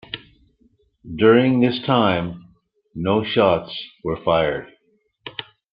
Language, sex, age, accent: English, male, 60-69, Canadian English